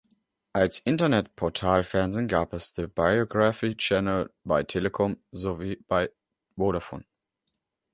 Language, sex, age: German, male, 19-29